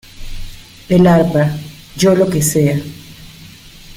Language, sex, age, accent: Spanish, female, 40-49, Caribe: Cuba, Venezuela, Puerto Rico, República Dominicana, Panamá, Colombia caribeña, México caribeño, Costa del golfo de México